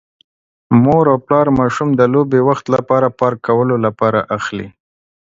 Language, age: Pashto, 30-39